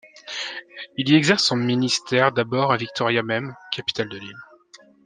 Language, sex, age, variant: French, male, 19-29, Français de métropole